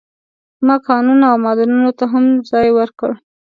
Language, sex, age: Pashto, female, 19-29